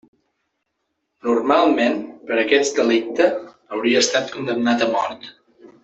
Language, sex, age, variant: Catalan, male, 40-49, Central